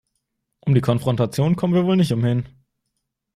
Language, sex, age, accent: German, male, under 19, Deutschland Deutsch